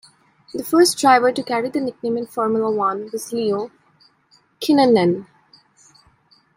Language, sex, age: English, female, 19-29